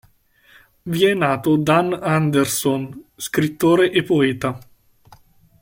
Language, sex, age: Italian, male, 19-29